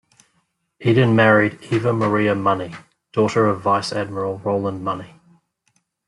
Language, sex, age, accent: English, male, 30-39, New Zealand English